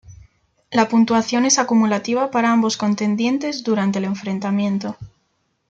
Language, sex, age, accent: Spanish, female, 19-29, España: Centro-Sur peninsular (Madrid, Toledo, Castilla-La Mancha)